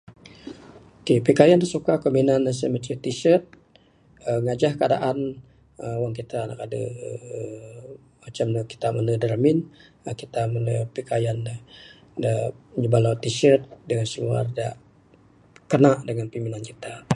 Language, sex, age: Bukar-Sadung Bidayuh, male, 60-69